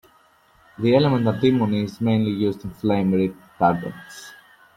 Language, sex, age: English, male, 19-29